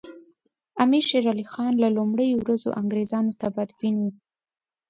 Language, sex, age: Pashto, female, 19-29